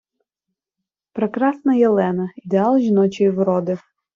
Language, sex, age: Ukrainian, female, 19-29